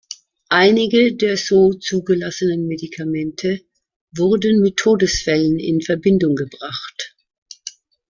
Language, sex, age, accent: German, female, 60-69, Deutschland Deutsch